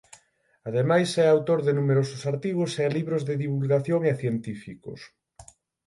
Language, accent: Galician, Atlántico (seseo e gheada); Normativo (estándar)